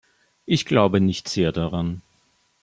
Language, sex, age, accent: German, male, 19-29, Österreichisches Deutsch